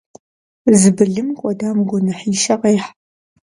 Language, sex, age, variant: Kabardian, female, under 19, Адыгэбзэ (Къэбэрдей, Кирил, псоми зэдай)